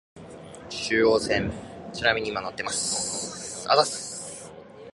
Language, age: Japanese, under 19